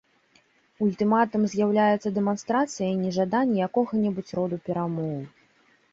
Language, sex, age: Belarusian, female, 30-39